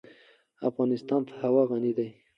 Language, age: Pashto, 19-29